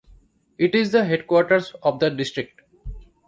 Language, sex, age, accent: English, male, 30-39, India and South Asia (India, Pakistan, Sri Lanka)